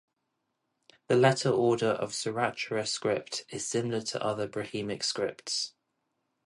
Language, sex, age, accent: English, male, 30-39, England English